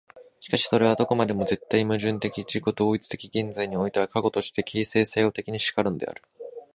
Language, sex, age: Japanese, male, 19-29